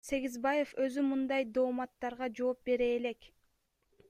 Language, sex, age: Kyrgyz, female, 19-29